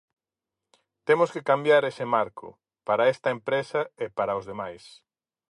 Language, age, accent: Galician, 40-49, Oriental (común en zona oriental)